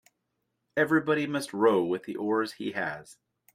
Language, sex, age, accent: English, male, 50-59, United States English